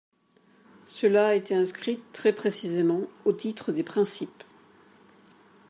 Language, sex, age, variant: French, female, 40-49, Français de métropole